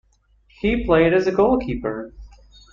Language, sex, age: English, male, 19-29